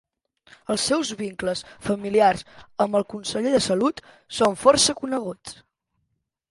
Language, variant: Catalan, Central